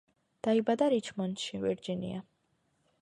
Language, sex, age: Georgian, female, 19-29